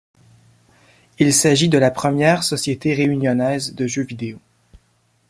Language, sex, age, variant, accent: French, male, 40-49, Français d'Amérique du Nord, Français du Canada